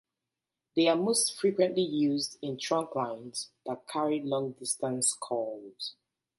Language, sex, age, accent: English, female, 30-39, England English